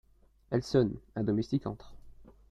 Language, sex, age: French, male, under 19